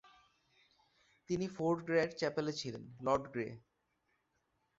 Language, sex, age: Bengali, male, 19-29